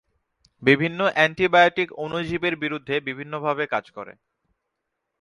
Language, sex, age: Bengali, male, 19-29